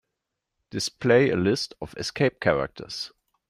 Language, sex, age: English, male, 50-59